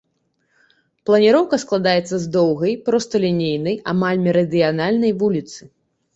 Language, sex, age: Belarusian, female, 30-39